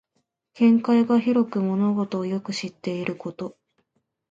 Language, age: Japanese, 19-29